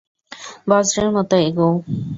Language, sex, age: Bengali, female, 19-29